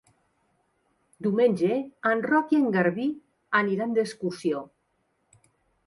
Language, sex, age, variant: Catalan, female, 50-59, Central